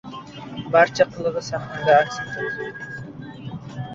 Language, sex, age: Uzbek, male, 19-29